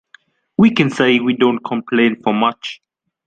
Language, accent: English, United States English